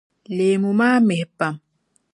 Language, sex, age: Dagbani, female, 19-29